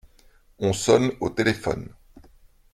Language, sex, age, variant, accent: French, male, 40-49, Français d'Europe, Français de Belgique